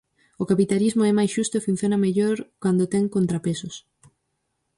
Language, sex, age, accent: Galician, female, 19-29, Oriental (común en zona oriental)